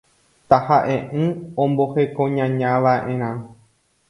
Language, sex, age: Guarani, male, 30-39